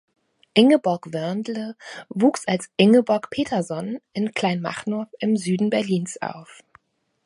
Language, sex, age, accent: German, female, 30-39, Deutschland Deutsch